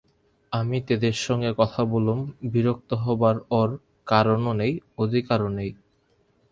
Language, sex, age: Bengali, male, 19-29